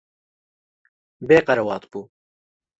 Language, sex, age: Kurdish, male, 19-29